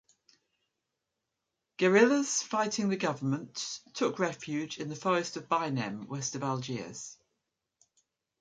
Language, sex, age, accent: English, female, 60-69, England English